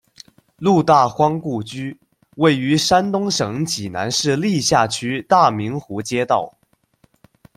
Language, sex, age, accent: Chinese, male, under 19, 出生地：江西省